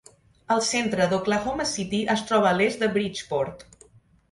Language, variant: Catalan, Central